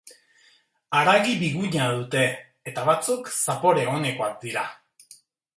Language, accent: Basque, Erdialdekoa edo Nafarra (Gipuzkoa, Nafarroa)